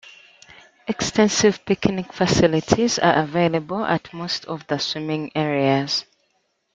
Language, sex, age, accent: English, female, 19-29, England English